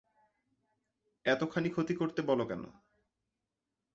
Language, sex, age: Bengali, male, 19-29